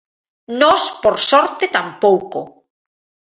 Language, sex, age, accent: Galician, female, 40-49, Normativo (estándar)